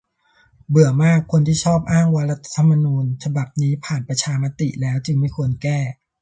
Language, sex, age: Thai, male, 40-49